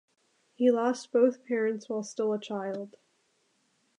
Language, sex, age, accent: English, female, 19-29, United States English